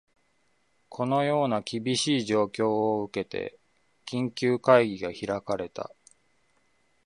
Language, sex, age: Japanese, male, 30-39